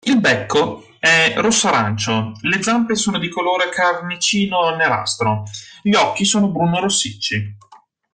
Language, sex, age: Italian, male, 19-29